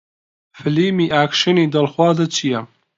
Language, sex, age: Central Kurdish, male, 19-29